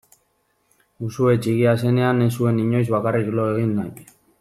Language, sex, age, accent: Basque, male, 19-29, Mendebalekoa (Araba, Bizkaia, Gipuzkoako mendebaleko herri batzuk)